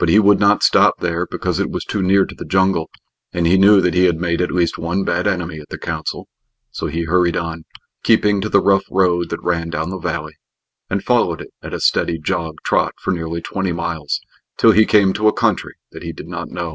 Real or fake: real